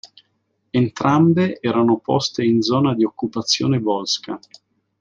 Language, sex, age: Italian, male, 40-49